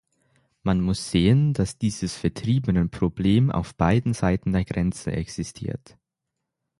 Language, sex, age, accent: German, male, 19-29, Deutschland Deutsch; Schweizerdeutsch